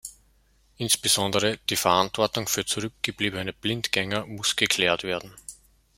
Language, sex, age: German, male, 19-29